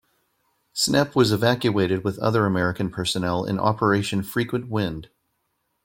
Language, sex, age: English, male, 30-39